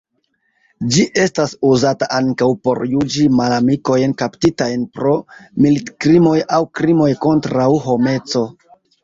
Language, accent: Esperanto, Internacia